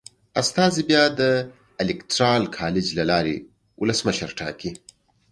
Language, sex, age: Pashto, male, 30-39